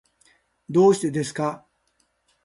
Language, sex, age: Japanese, male, 60-69